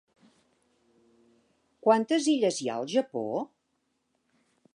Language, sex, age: Catalan, female, 60-69